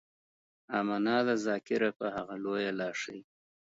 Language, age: Pashto, 40-49